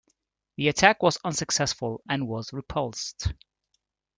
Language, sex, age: English, male, 30-39